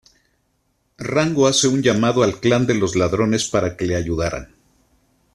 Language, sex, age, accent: Spanish, male, 50-59, México